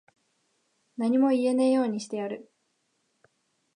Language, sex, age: Japanese, female, 19-29